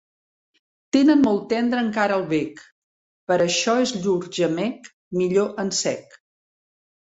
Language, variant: Catalan, Central